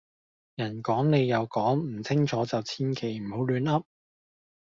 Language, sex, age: Cantonese, male, 30-39